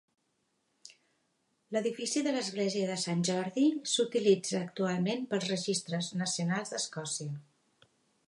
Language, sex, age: Catalan, female, 60-69